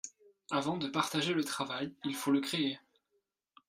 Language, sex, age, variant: French, male, 19-29, Français de métropole